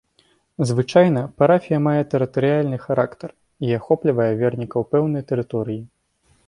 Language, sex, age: Belarusian, male, under 19